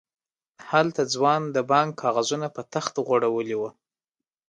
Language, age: Pashto, 19-29